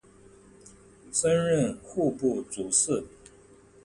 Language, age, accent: Chinese, 40-49, 出生地：上海市